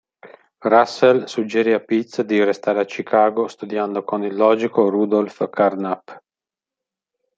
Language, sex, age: Italian, male, 50-59